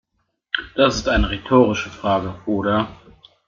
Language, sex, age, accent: German, male, 19-29, Deutschland Deutsch